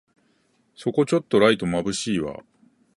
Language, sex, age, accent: Japanese, male, 40-49, 標準語